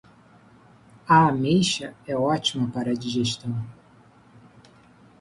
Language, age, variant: Portuguese, 30-39, Portuguese (Brasil)